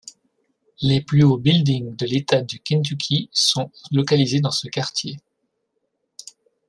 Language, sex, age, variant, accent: French, male, 30-39, Français d'Europe, Français de Belgique